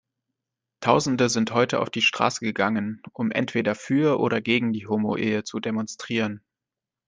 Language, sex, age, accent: German, male, 19-29, Deutschland Deutsch